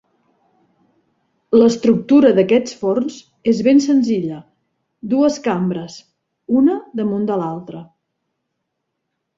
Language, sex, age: Catalan, female, 40-49